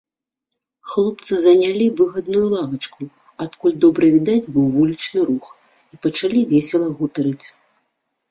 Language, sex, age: Belarusian, female, 40-49